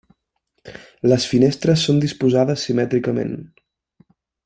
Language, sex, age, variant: Catalan, male, 19-29, Central